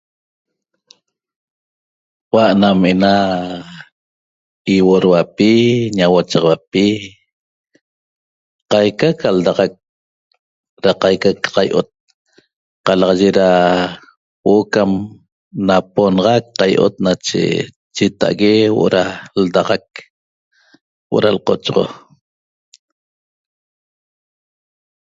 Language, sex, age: Toba, male, 60-69